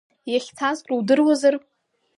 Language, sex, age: Abkhazian, female, under 19